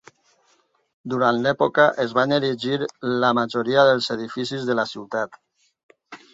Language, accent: Catalan, valencià